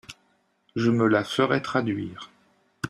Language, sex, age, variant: French, male, 50-59, Français de métropole